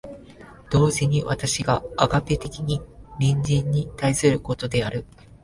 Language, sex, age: Japanese, male, 19-29